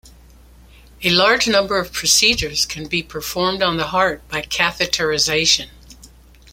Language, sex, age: English, female, 70-79